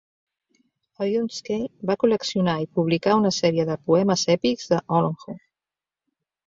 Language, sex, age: Catalan, female, 50-59